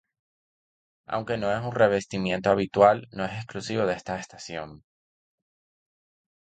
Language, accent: Spanish, Caribe: Cuba, Venezuela, Puerto Rico, República Dominicana, Panamá, Colombia caribeña, México caribeño, Costa del golfo de México